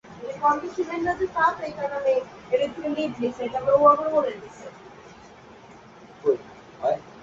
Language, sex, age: Bengali, female, 19-29